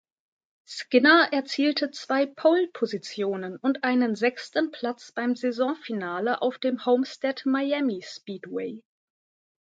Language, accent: German, Deutschland Deutsch